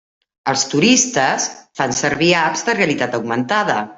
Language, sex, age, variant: Catalan, female, 50-59, Central